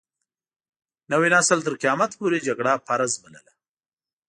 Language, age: Pashto, 40-49